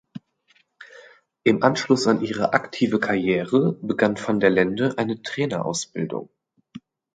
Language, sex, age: German, male, 30-39